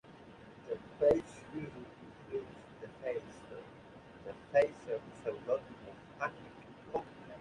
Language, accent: English, England English